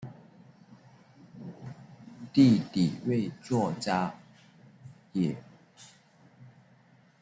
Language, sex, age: Chinese, male, 30-39